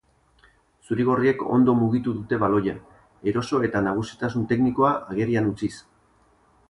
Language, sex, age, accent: Basque, male, 40-49, Erdialdekoa edo Nafarra (Gipuzkoa, Nafarroa)